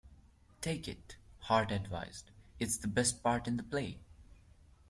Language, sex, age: English, male, 19-29